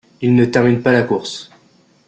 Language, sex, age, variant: French, male, under 19, Français de métropole